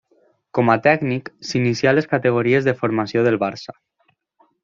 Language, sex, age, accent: Catalan, male, 19-29, valencià